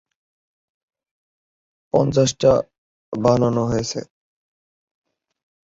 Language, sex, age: Bengali, male, 19-29